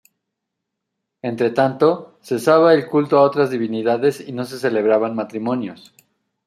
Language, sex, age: Spanish, male, 30-39